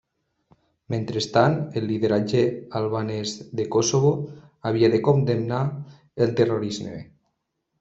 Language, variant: Catalan, Nord-Occidental